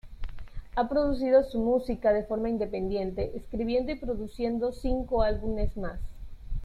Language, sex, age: Spanish, female, 19-29